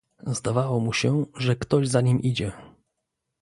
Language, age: Polish, 30-39